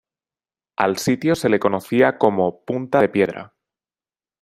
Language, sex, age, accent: Spanish, male, 30-39, España: Centro-Sur peninsular (Madrid, Toledo, Castilla-La Mancha)